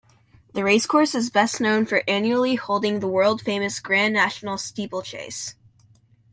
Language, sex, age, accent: English, male, under 19, United States English